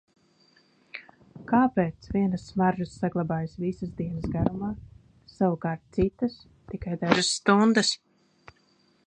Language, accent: Latvian, Vidzemes